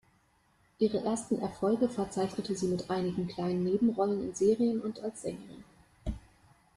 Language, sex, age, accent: German, female, 19-29, Deutschland Deutsch